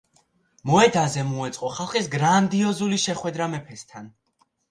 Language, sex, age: Georgian, male, 19-29